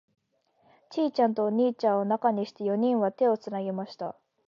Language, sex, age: Japanese, female, 19-29